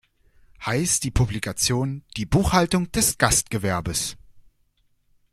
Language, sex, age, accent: German, male, under 19, Deutschland Deutsch